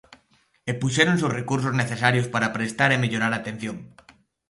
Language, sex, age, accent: Galician, male, 30-39, Oriental (común en zona oriental)